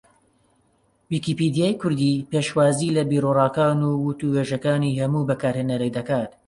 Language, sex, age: Central Kurdish, male, 30-39